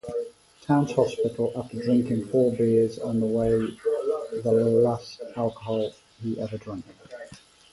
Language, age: English, 30-39